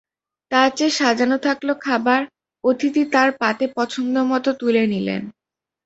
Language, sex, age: Bengali, female, under 19